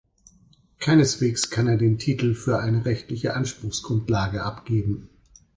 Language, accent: German, Deutschland Deutsch